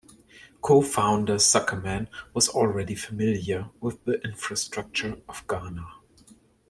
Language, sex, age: English, male, 30-39